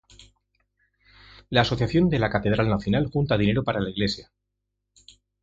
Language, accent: Spanish, España: Centro-Sur peninsular (Madrid, Toledo, Castilla-La Mancha)